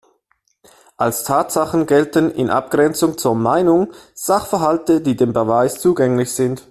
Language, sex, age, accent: German, male, 19-29, Schweizerdeutsch